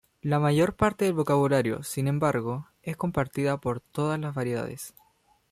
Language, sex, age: Spanish, male, under 19